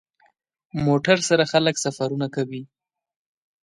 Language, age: Pashto, 19-29